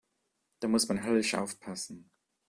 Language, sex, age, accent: German, male, 19-29, Deutschland Deutsch